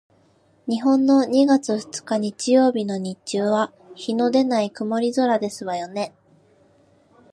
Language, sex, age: Japanese, female, 19-29